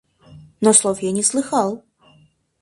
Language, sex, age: Russian, female, 19-29